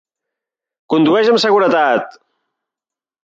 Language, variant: Catalan, Central